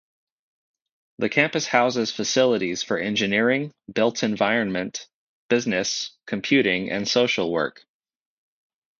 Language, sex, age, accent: English, male, 30-39, United States English